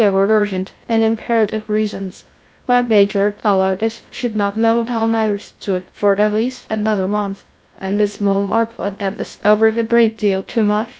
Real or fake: fake